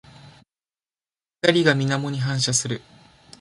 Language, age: Japanese, 19-29